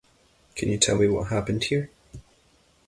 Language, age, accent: English, 19-29, Scottish English